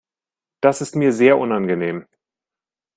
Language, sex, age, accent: German, male, 19-29, Deutschland Deutsch